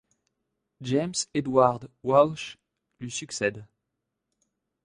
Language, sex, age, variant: French, male, 19-29, Français de métropole